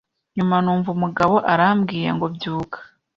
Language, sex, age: Kinyarwanda, female, 19-29